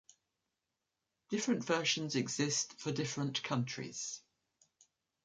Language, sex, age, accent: English, female, 60-69, England English